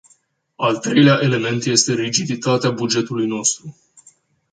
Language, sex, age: Romanian, male, 19-29